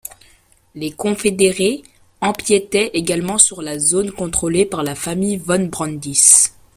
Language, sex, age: French, male, under 19